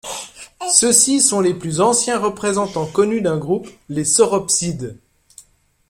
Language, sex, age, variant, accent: French, male, 40-49, Français d'Europe, Français de Suisse